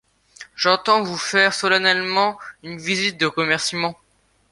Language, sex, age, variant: French, male, under 19, Français de métropole